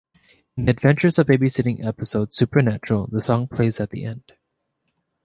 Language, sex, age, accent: English, male, 19-29, Canadian English